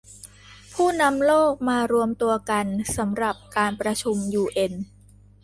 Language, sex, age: Thai, female, 19-29